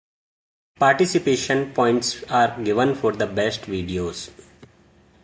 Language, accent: English, India and South Asia (India, Pakistan, Sri Lanka)